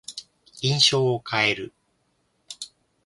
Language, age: Japanese, 19-29